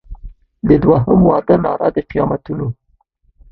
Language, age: Pashto, 19-29